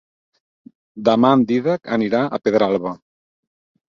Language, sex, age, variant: Catalan, male, 40-49, Central